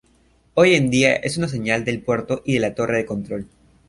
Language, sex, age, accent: Spanish, male, under 19, Andino-Pacífico: Colombia, Perú, Ecuador, oeste de Bolivia y Venezuela andina